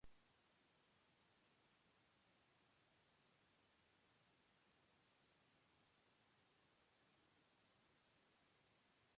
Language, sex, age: English, male, 30-39